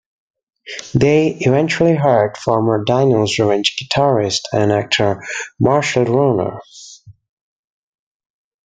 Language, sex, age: English, male, 19-29